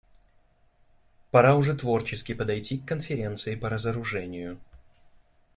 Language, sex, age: Russian, male, 30-39